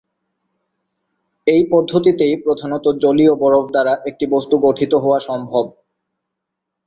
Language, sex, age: Bengali, male, 19-29